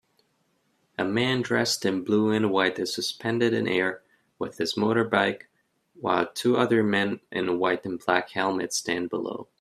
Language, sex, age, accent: English, male, 19-29, United States English